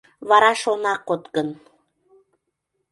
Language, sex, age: Mari, female, 30-39